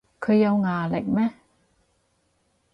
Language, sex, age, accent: Cantonese, female, 30-39, 广州音